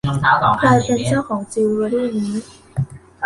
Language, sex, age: Thai, female, 19-29